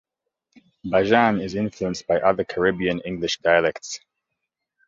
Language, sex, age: English, male, 30-39